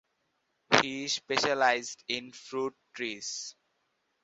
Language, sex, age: English, male, 19-29